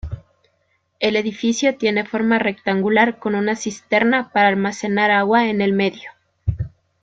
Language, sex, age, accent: Spanish, female, 19-29, Andino-Pacífico: Colombia, Perú, Ecuador, oeste de Bolivia y Venezuela andina